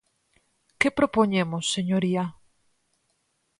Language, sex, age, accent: Galician, female, 30-39, Atlántico (seseo e gheada)